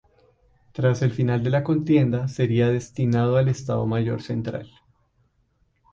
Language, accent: Spanish, Caribe: Cuba, Venezuela, Puerto Rico, República Dominicana, Panamá, Colombia caribeña, México caribeño, Costa del golfo de México